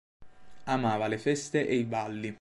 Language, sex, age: Italian, male, 19-29